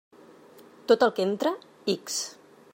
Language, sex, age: Catalan, female, 40-49